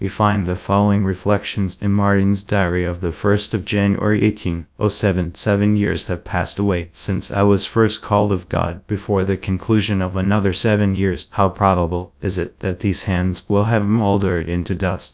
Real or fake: fake